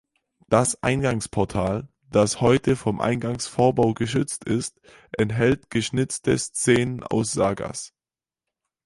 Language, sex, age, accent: German, male, under 19, Deutschland Deutsch